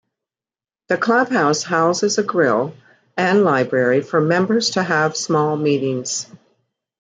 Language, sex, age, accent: English, female, 60-69, United States English